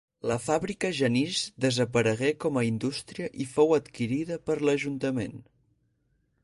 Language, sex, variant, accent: Catalan, male, Central, central